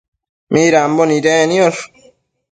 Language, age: Matsés, under 19